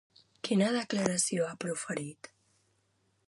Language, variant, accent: Catalan, Central, central